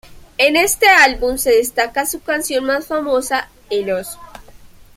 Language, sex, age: Spanish, female, 19-29